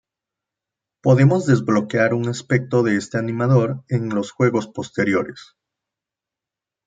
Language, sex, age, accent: Spanish, male, 30-39, México